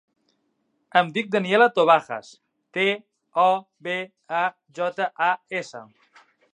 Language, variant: Catalan, Central